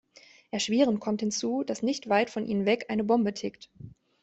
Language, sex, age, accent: German, female, 19-29, Deutschland Deutsch